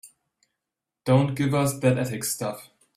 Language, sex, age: English, male, 19-29